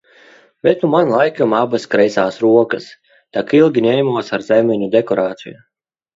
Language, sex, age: Latvian, male, 30-39